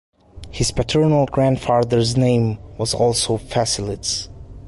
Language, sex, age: English, male, 19-29